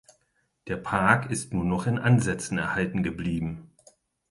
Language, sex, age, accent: German, male, 40-49, Deutschland Deutsch; Hochdeutsch